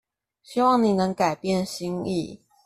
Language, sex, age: Chinese, female, 19-29